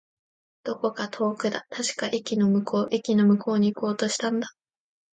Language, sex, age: Japanese, female, under 19